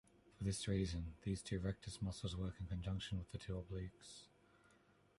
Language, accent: English, Australian English